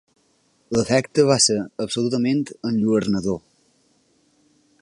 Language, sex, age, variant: Catalan, male, 19-29, Balear